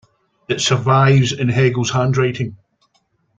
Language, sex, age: English, male, 50-59